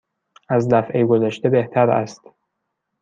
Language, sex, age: Persian, male, 19-29